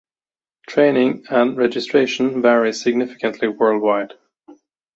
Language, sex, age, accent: English, male, 30-39, United States English